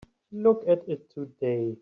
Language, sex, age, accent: English, male, 30-39, United States English